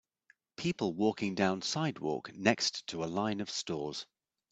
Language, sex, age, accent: English, male, 50-59, England English